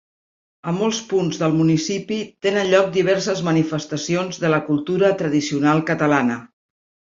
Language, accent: Catalan, Barceloní